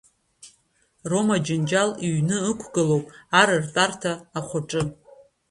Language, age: Abkhazian, under 19